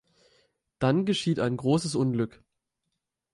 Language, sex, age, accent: German, male, under 19, Deutschland Deutsch